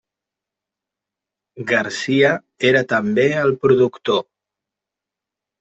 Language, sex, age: Catalan, male, 40-49